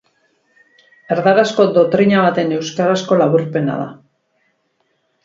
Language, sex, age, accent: Basque, female, 50-59, Mendebalekoa (Araba, Bizkaia, Gipuzkoako mendebaleko herri batzuk)